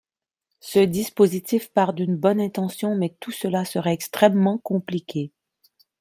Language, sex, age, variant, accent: French, female, 40-49, Français d'Amérique du Nord, Français du Canada